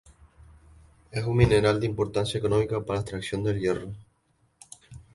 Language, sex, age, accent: Spanish, male, 19-29, España: Islas Canarias